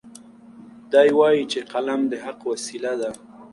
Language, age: Pashto, 19-29